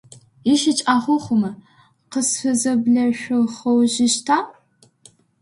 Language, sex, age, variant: Adyghe, female, under 19, Адыгабзэ (Кирил, пстэумэ зэдыряе)